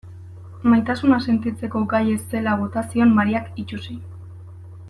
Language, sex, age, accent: Basque, female, 19-29, Erdialdekoa edo Nafarra (Gipuzkoa, Nafarroa)